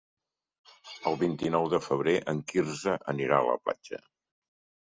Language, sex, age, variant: Catalan, male, 60-69, Central